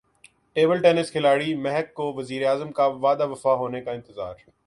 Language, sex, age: Urdu, male, 19-29